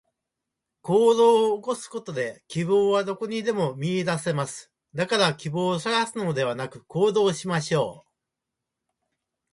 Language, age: Japanese, 70-79